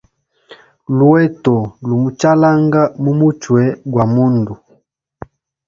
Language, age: Hemba, 19-29